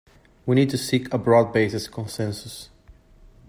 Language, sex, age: English, male, 30-39